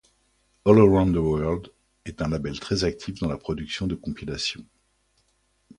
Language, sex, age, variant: French, male, 50-59, Français de métropole